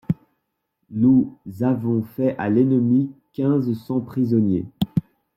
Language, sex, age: French, male, 19-29